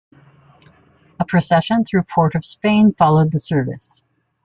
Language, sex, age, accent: English, female, 60-69, United States English